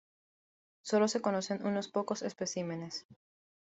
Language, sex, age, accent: Spanish, female, 19-29, Andino-Pacífico: Colombia, Perú, Ecuador, oeste de Bolivia y Venezuela andina